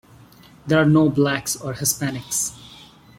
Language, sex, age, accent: English, male, 30-39, India and South Asia (India, Pakistan, Sri Lanka)